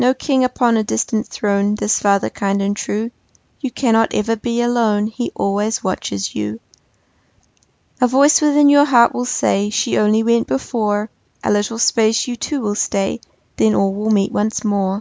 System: none